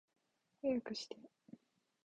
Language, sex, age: Japanese, female, 19-29